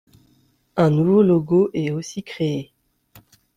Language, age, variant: French, 19-29, Français de métropole